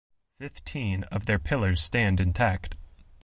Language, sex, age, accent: English, male, 30-39, United States English